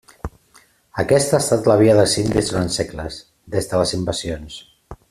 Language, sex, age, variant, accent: Catalan, male, 50-59, Central, central